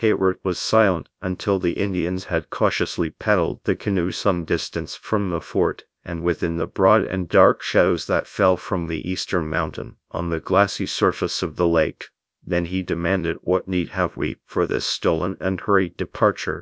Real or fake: fake